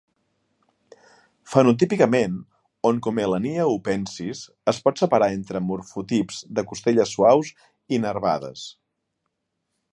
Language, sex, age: Catalan, male, 40-49